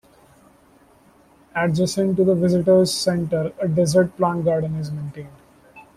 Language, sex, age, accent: English, male, 19-29, India and South Asia (India, Pakistan, Sri Lanka)